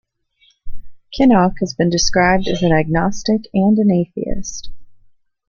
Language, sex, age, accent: English, female, 30-39, United States English